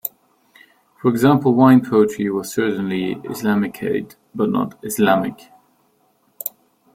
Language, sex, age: English, male, 30-39